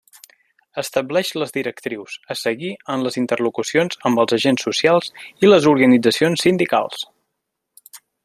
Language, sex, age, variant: Catalan, male, 30-39, Nord-Occidental